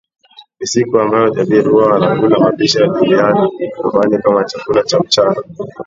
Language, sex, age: Swahili, male, 19-29